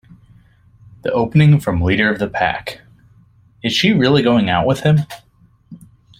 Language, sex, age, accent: English, male, 30-39, United States English